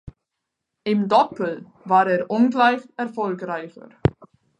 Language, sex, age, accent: German, female, 30-39, Schweizerdeutsch